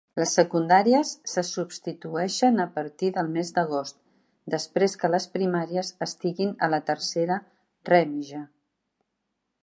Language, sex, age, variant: Catalan, female, 60-69, Central